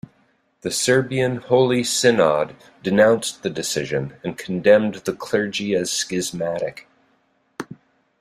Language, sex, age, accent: English, male, 50-59, United States English